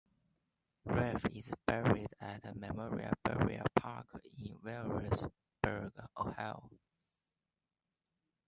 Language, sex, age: English, male, 19-29